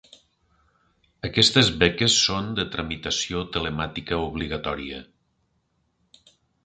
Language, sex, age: Catalan, male, 50-59